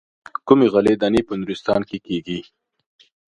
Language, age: Pashto, 30-39